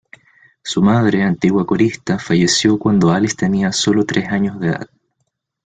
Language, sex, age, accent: Spanish, male, 19-29, Chileno: Chile, Cuyo